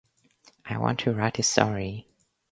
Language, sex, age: English, female, under 19